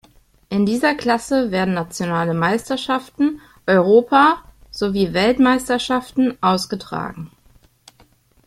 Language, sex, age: German, female, 30-39